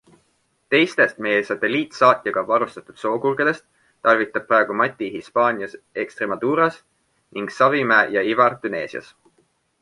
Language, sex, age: Estonian, male, 19-29